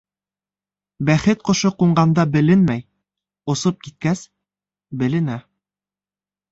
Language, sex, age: Bashkir, male, 19-29